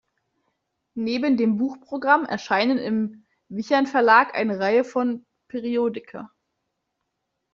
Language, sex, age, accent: German, female, 19-29, Deutschland Deutsch